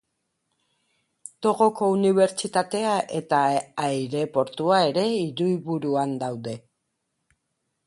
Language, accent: Basque, Mendebalekoa (Araba, Bizkaia, Gipuzkoako mendebaleko herri batzuk)